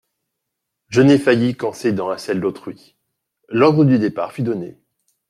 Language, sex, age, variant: French, male, 40-49, Français de métropole